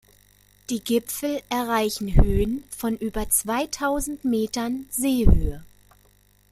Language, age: German, 30-39